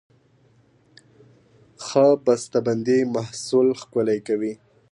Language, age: Pashto, 19-29